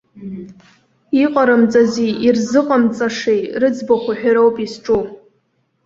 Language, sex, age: Abkhazian, female, under 19